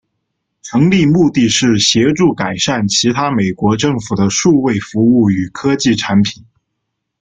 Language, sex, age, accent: Chinese, male, 19-29, 出生地：四川省